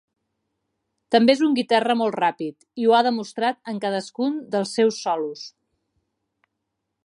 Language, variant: Catalan, Central